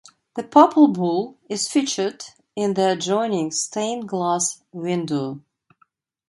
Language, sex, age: English, female, 50-59